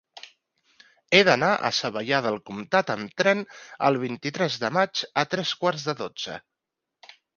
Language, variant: Catalan, Central